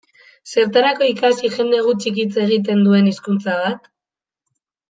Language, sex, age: Basque, female, 19-29